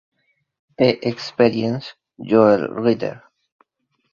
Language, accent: Spanish, Andino-Pacífico: Colombia, Perú, Ecuador, oeste de Bolivia y Venezuela andina